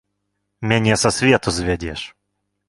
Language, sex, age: Belarusian, male, 19-29